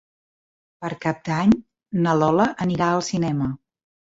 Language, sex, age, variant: Catalan, female, 50-59, Central